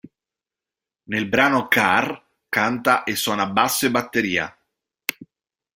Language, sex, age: Italian, male, 30-39